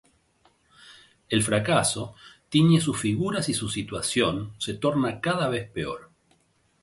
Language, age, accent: Spanish, 60-69, Rioplatense: Argentina, Uruguay, este de Bolivia, Paraguay